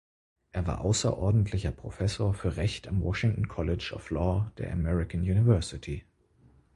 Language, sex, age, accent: German, male, 19-29, Deutschland Deutsch